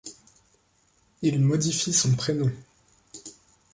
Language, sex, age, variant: French, male, 19-29, Français de métropole